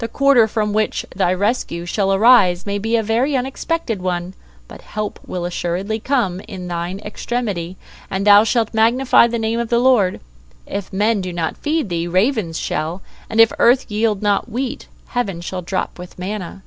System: none